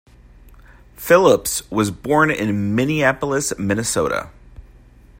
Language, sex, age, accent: English, male, 19-29, United States English